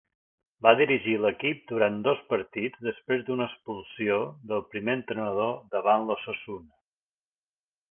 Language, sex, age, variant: Catalan, male, 50-59, Balear